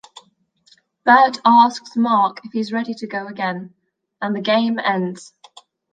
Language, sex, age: English, female, 19-29